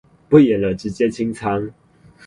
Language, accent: Chinese, 出生地：新北市